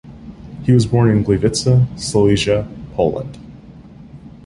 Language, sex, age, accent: English, male, 19-29, United States English